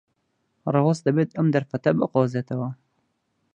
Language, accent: Central Kurdish, سۆرانی